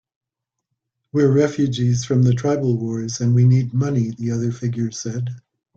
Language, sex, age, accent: English, male, 60-69, United States English